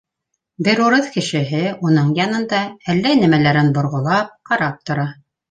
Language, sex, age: Bashkir, female, 50-59